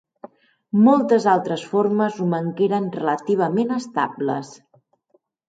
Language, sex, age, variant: Catalan, female, 40-49, Central